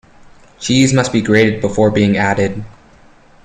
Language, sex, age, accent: English, male, under 19, United States English